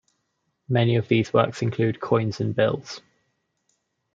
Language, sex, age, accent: English, male, 19-29, England English